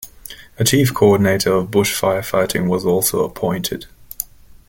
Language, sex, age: English, male, 30-39